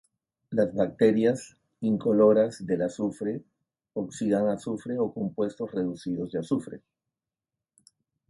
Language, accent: Spanish, Andino-Pacífico: Colombia, Perú, Ecuador, oeste de Bolivia y Venezuela andina